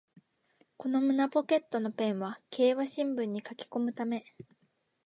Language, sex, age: Japanese, female, 19-29